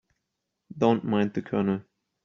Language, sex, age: English, male, 30-39